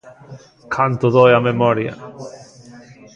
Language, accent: Galician, Atlántico (seseo e gheada)